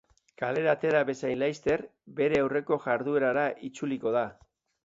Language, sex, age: Basque, male, 60-69